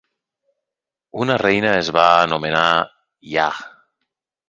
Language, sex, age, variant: Catalan, male, 30-39, Nord-Occidental